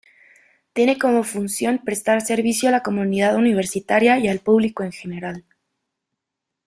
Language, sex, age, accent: Spanish, female, 19-29, México